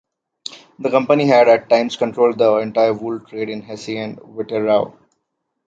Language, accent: English, India and South Asia (India, Pakistan, Sri Lanka)